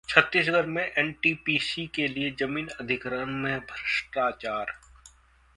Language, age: Hindi, 40-49